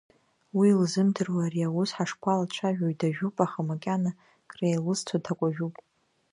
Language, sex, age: Abkhazian, female, under 19